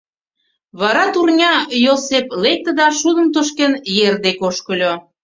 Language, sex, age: Mari, female, 40-49